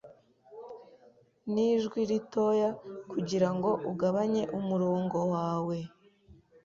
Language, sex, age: Kinyarwanda, female, 19-29